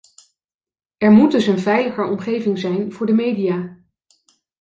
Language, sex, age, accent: Dutch, female, 40-49, Nederlands Nederlands